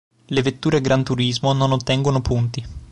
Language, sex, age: Italian, male, 19-29